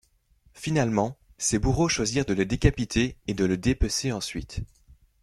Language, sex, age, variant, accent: French, male, 19-29, Français d'Europe, Français de Belgique